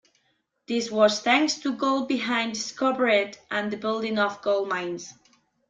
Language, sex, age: English, female, 19-29